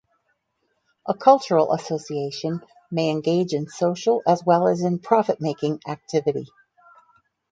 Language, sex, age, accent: English, female, 60-69, United States English